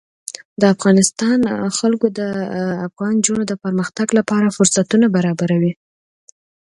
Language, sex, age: Pashto, female, 19-29